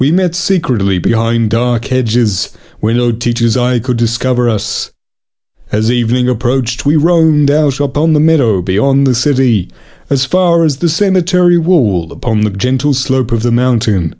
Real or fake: real